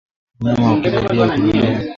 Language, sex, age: Swahili, male, 19-29